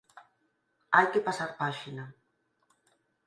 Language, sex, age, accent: Galician, female, 50-59, Central (sen gheada)